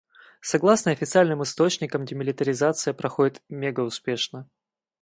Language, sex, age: Russian, male, 19-29